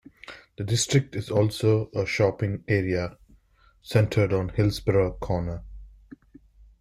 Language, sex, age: English, male, 40-49